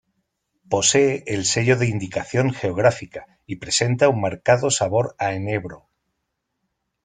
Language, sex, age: Spanish, male, 40-49